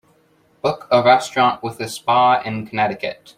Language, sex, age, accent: English, male, under 19, United States English